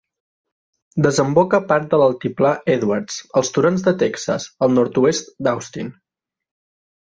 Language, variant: Catalan, Central